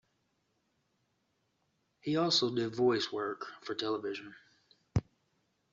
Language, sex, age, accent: English, male, 30-39, United States English